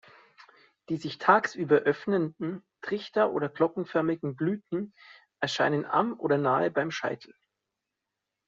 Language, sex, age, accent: German, male, 30-39, Deutschland Deutsch